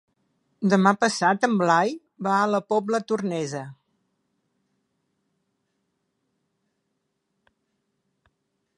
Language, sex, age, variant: Catalan, female, 70-79, Central